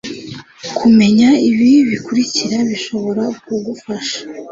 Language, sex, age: Kinyarwanda, female, 19-29